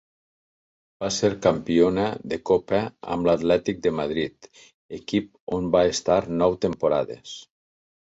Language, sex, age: Catalan, male, 60-69